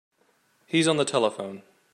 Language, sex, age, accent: English, male, 30-39, United States English